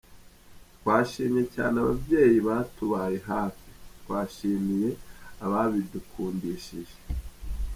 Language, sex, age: Kinyarwanda, male, 30-39